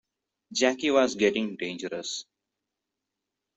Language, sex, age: English, male, 30-39